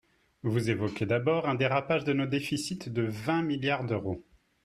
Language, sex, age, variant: French, male, 40-49, Français de métropole